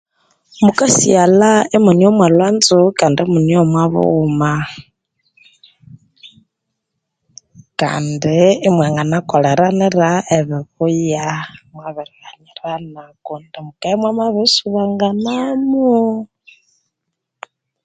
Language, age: Konzo, 19-29